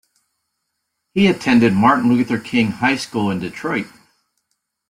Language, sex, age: English, male, 50-59